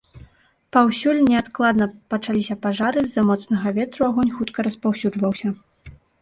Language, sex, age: Belarusian, female, 19-29